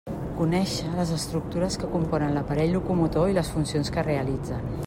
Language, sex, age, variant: Catalan, female, 50-59, Central